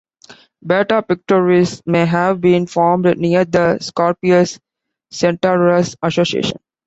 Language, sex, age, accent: English, male, 19-29, India and South Asia (India, Pakistan, Sri Lanka)